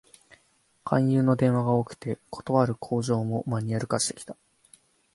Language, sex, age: Japanese, male, 19-29